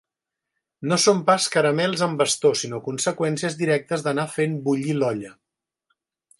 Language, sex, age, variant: Catalan, male, 50-59, Central